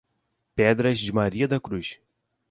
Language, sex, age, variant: Portuguese, male, 19-29, Portuguese (Brasil)